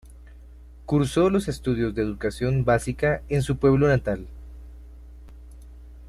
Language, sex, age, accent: Spanish, male, 30-39, Andino-Pacífico: Colombia, Perú, Ecuador, oeste de Bolivia y Venezuela andina